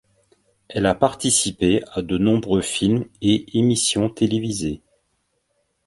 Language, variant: French, Français de métropole